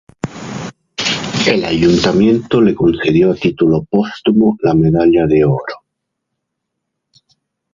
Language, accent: Spanish, España: Centro-Sur peninsular (Madrid, Toledo, Castilla-La Mancha)